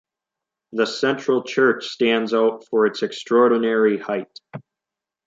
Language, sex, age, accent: English, male, under 19, United States English